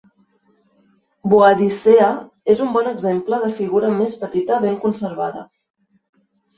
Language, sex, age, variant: Catalan, female, 30-39, Central